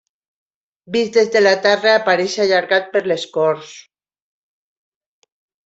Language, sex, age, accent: Catalan, female, 60-69, valencià